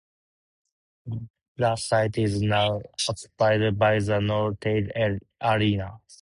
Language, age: English, 19-29